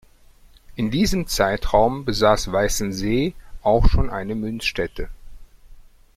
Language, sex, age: German, male, 50-59